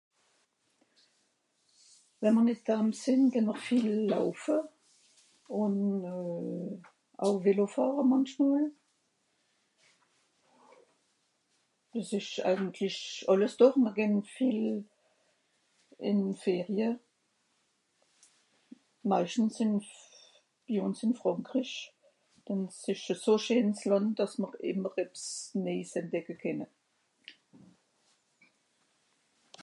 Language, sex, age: Swiss German, female, 60-69